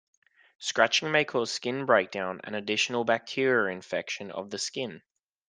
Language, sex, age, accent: English, male, 19-29, Australian English